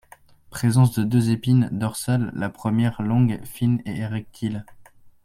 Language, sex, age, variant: French, male, under 19, Français de métropole